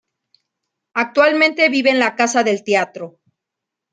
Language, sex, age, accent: Spanish, female, 40-49, México